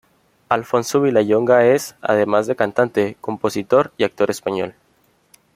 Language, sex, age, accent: Spanish, male, 19-29, México